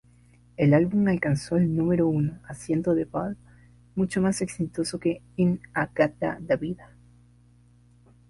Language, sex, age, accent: Spanish, male, under 19, Andino-Pacífico: Colombia, Perú, Ecuador, oeste de Bolivia y Venezuela andina